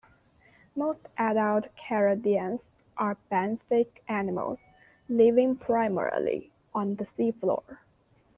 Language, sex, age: English, female, 19-29